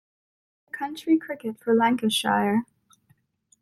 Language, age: English, 19-29